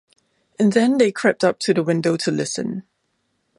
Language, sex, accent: English, female, Singaporean English